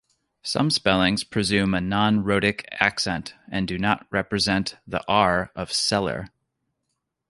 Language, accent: English, United States English